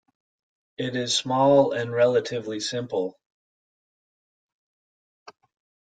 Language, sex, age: English, male, 30-39